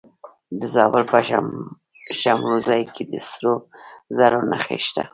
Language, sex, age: Pashto, female, 50-59